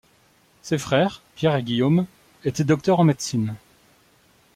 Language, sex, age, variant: French, male, 40-49, Français de métropole